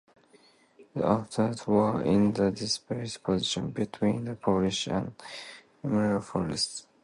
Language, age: English, 19-29